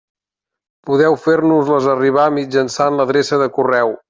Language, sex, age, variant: Catalan, male, 30-39, Central